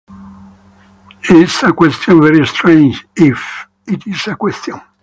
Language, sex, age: English, male, 60-69